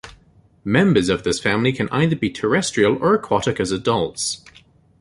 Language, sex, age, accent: English, male, 30-39, New Zealand English